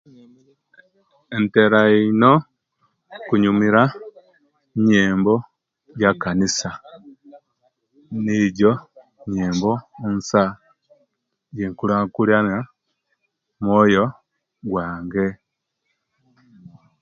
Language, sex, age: Kenyi, male, 40-49